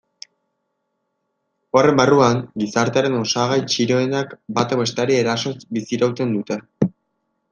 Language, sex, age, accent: Basque, male, 19-29, Erdialdekoa edo Nafarra (Gipuzkoa, Nafarroa)